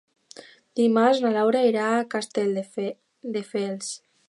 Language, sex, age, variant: Catalan, female, under 19, Alacantí